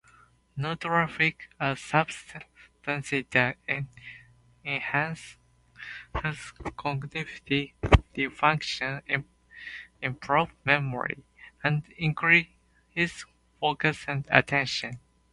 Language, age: English, 19-29